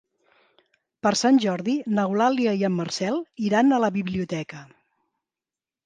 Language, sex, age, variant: Catalan, female, 50-59, Central